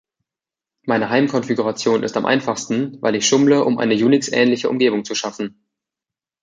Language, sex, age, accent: German, male, 19-29, Deutschland Deutsch